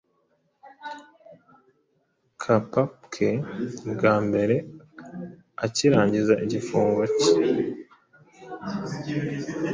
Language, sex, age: Kinyarwanda, male, 19-29